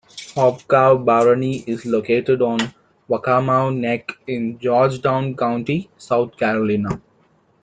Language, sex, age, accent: English, male, 19-29, India and South Asia (India, Pakistan, Sri Lanka)